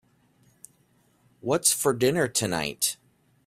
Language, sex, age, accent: English, male, 30-39, United States English